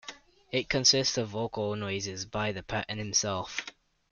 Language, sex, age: English, male, under 19